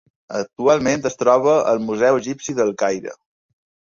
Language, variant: Catalan, Balear